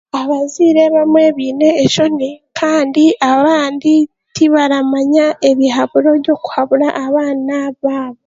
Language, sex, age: Chiga, female, 19-29